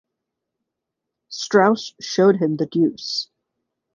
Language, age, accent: English, 40-49, United States English